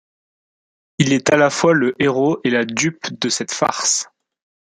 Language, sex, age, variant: French, male, under 19, Français de métropole